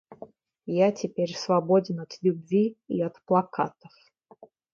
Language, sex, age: Russian, female, 19-29